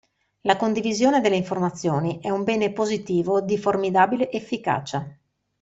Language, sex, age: Italian, female, 40-49